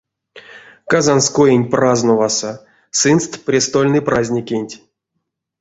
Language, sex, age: Erzya, male, 30-39